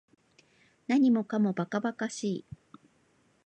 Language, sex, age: Japanese, female, 40-49